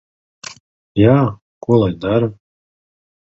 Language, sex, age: Latvian, male, 30-39